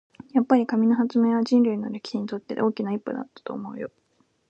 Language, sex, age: Japanese, female, 19-29